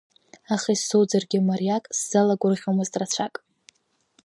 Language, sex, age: Abkhazian, female, under 19